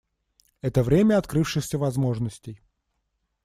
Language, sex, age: Russian, male, 19-29